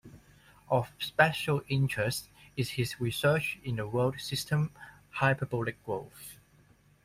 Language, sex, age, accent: English, male, 19-29, Hong Kong English